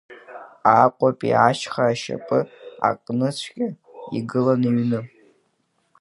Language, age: Abkhazian, under 19